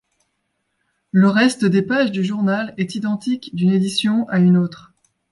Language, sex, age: French, female, 30-39